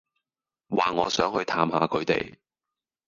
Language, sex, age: Cantonese, male, 30-39